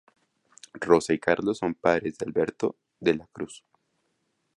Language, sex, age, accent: Spanish, male, 19-29, Andino-Pacífico: Colombia, Perú, Ecuador, oeste de Bolivia y Venezuela andina